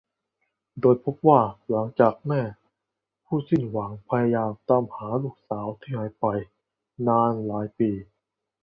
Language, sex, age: Thai, male, 19-29